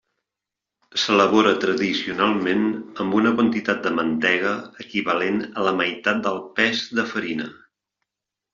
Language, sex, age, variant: Catalan, male, 50-59, Central